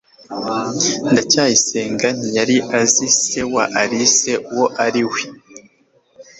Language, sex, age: Kinyarwanda, male, 19-29